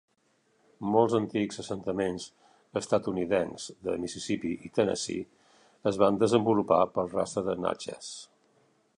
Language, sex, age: Catalan, male, 60-69